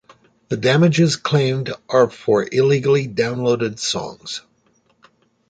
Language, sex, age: English, male, 60-69